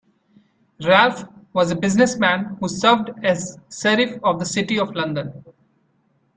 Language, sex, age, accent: English, male, 19-29, India and South Asia (India, Pakistan, Sri Lanka)